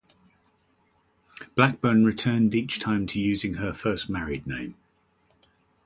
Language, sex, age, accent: English, male, 60-69, England English